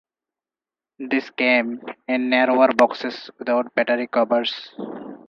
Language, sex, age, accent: English, male, 19-29, India and South Asia (India, Pakistan, Sri Lanka)